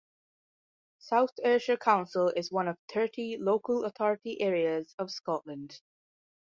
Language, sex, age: English, female, under 19